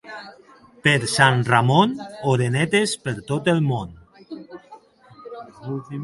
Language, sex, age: Catalan, female, 50-59